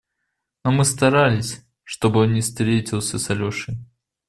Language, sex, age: Russian, male, under 19